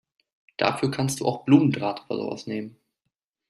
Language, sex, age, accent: German, male, 19-29, Deutschland Deutsch